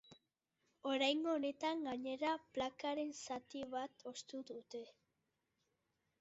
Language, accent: Basque, Mendebalekoa (Araba, Bizkaia, Gipuzkoako mendebaleko herri batzuk)